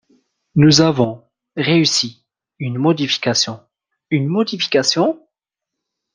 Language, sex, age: French, male, 19-29